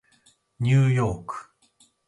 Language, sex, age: Japanese, male, 30-39